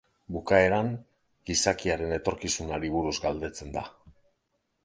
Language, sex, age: Basque, male, 40-49